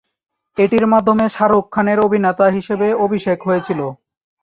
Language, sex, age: Bengali, male, 19-29